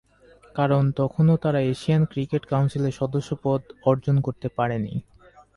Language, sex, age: Bengali, male, 30-39